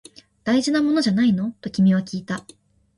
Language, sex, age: Japanese, female, 19-29